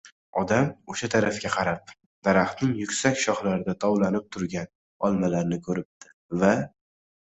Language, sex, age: Uzbek, male, 19-29